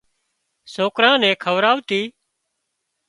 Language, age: Wadiyara Koli, 40-49